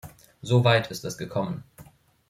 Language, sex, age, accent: German, male, 19-29, Deutschland Deutsch